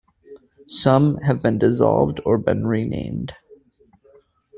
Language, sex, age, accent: English, male, 30-39, United States English